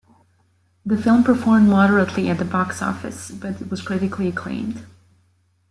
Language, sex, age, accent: English, female, 19-29, United States English